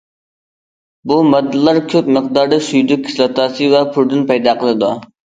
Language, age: Uyghur, 19-29